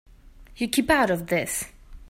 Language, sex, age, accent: English, female, 19-29, England English